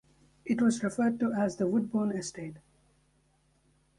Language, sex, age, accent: English, male, 19-29, United States English